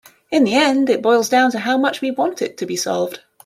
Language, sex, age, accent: English, female, 30-39, England English